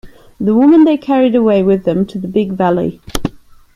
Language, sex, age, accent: English, female, 30-39, England English